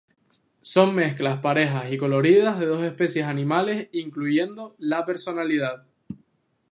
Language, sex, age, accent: Spanish, male, 19-29, España: Islas Canarias